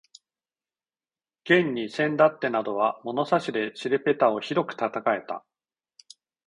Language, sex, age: Japanese, male, 40-49